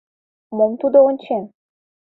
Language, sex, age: Mari, female, 19-29